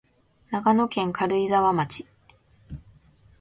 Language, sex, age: Japanese, female, 19-29